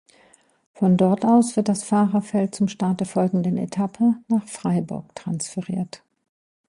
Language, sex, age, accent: German, female, 50-59, Deutschland Deutsch